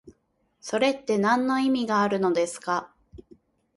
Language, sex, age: Japanese, female, 19-29